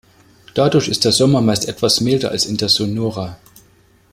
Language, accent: German, Deutschland Deutsch